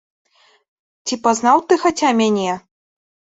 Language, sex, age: Belarusian, female, 19-29